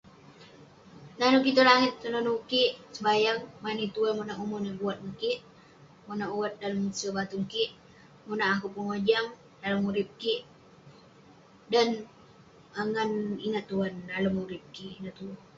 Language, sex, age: Western Penan, female, under 19